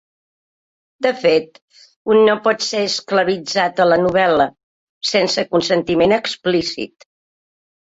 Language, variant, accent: Catalan, Central, Empordanès